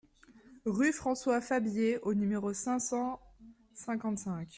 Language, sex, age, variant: French, female, 19-29, Français de métropole